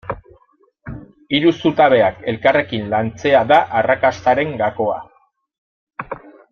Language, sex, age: Basque, male, 30-39